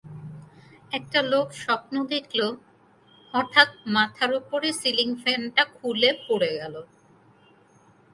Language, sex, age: Bengali, female, 19-29